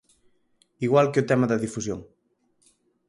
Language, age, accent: Galician, 19-29, Oriental (común en zona oriental)